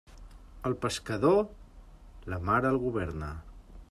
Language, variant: Catalan, Central